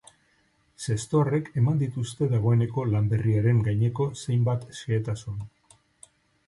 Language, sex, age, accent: Basque, male, 50-59, Mendebalekoa (Araba, Bizkaia, Gipuzkoako mendebaleko herri batzuk)